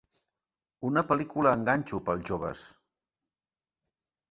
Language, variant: Catalan, Central